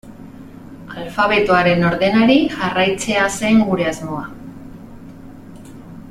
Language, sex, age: Basque, female, 40-49